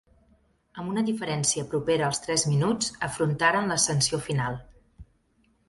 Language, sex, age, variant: Catalan, female, 40-49, Central